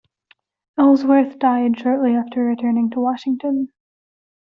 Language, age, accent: English, 19-29, United States English